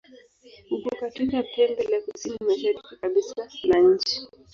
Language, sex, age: Swahili, female, 19-29